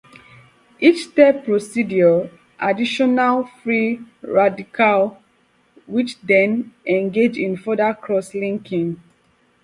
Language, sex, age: English, female, 19-29